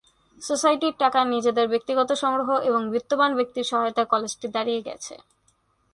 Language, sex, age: Bengali, female, 19-29